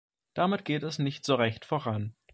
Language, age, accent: German, under 19, Deutschland Deutsch